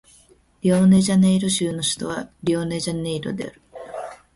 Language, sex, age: Japanese, female, under 19